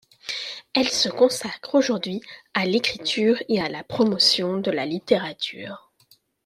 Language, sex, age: French, female, 30-39